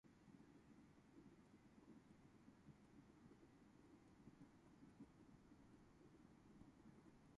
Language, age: English, 19-29